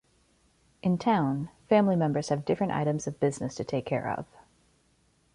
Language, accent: English, United States English